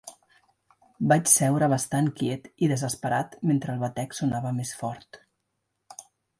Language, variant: Catalan, Central